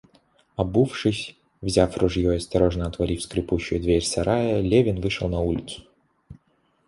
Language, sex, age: Russian, male, 19-29